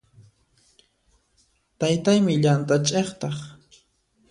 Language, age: Puno Quechua, 19-29